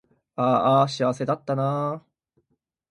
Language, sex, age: Japanese, male, 19-29